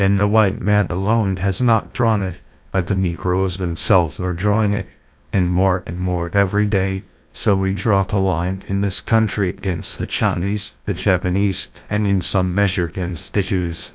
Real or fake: fake